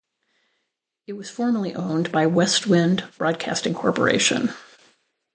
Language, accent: English, United States English